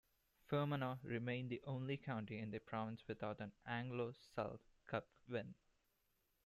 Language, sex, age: English, male, 19-29